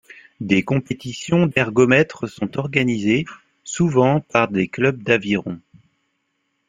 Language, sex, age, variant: French, male, 30-39, Français de métropole